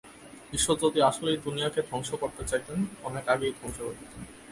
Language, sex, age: Bengali, male, 19-29